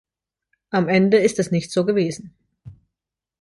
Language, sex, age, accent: German, female, 19-29, Deutschland Deutsch